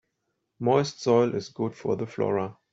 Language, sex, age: English, male, 30-39